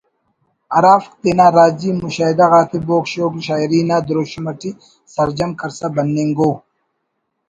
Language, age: Brahui, 30-39